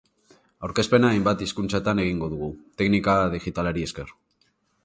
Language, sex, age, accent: Basque, female, 40-49, Mendebalekoa (Araba, Bizkaia, Gipuzkoako mendebaleko herri batzuk)